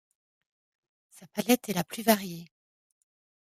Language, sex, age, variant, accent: French, female, 30-39, Français d'Europe, Français de Suisse